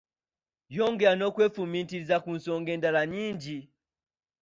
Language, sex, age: Ganda, male, 19-29